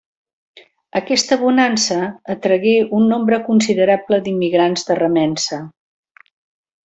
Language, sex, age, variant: Catalan, female, 60-69, Central